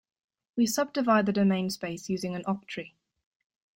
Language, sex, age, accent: English, female, under 19, England English